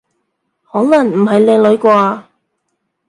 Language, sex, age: Cantonese, female, 30-39